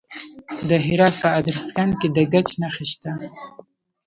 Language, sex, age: Pashto, female, 19-29